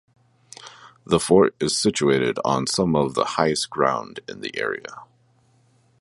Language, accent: English, United States English